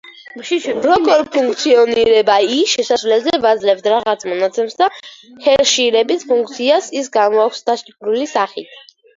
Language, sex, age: Georgian, female, under 19